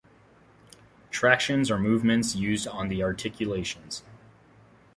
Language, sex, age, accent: English, male, 30-39, United States English